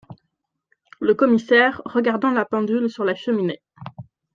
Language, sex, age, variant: French, female, 19-29, Français de métropole